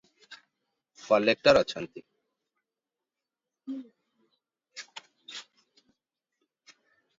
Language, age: Odia, 50-59